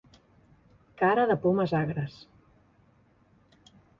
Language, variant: Catalan, Central